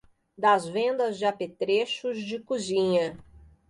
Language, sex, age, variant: Portuguese, female, 40-49, Portuguese (Brasil)